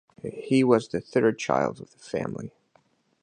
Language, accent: English, United States English